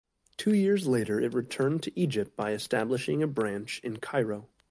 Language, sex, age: English, male, 19-29